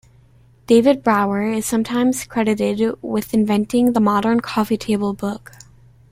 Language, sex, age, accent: English, female, under 19, United States English